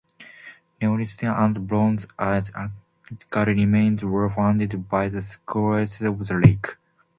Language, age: English, 19-29